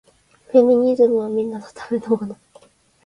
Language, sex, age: Japanese, female, 19-29